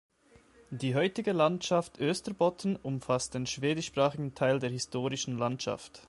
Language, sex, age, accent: German, male, 19-29, Schweizerdeutsch